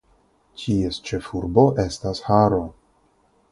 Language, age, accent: Esperanto, 30-39, Internacia